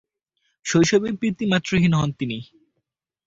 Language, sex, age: Bengali, male, 19-29